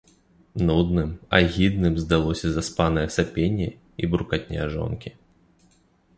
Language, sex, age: Belarusian, male, 19-29